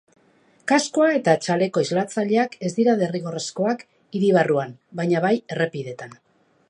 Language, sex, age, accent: Basque, female, 50-59, Mendebalekoa (Araba, Bizkaia, Gipuzkoako mendebaleko herri batzuk)